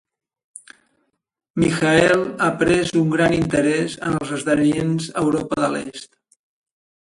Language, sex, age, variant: Catalan, male, 60-69, Central